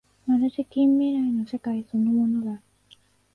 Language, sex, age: Japanese, female, 19-29